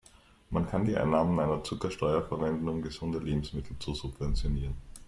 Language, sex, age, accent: German, male, 19-29, Österreichisches Deutsch